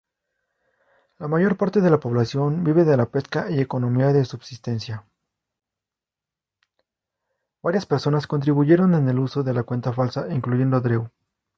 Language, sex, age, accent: Spanish, male, 19-29, México